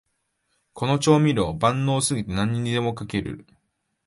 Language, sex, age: Japanese, male, 19-29